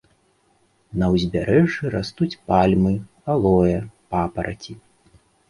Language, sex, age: Belarusian, male, 30-39